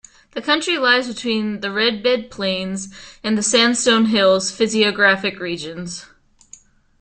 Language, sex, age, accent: English, female, 19-29, United States English